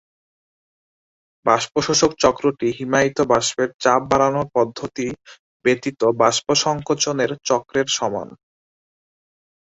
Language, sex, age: Bengali, male, 19-29